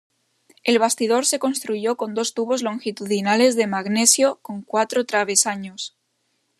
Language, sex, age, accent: Spanish, female, under 19, España: Norte peninsular (Asturias, Castilla y León, Cantabria, País Vasco, Navarra, Aragón, La Rioja, Guadalajara, Cuenca)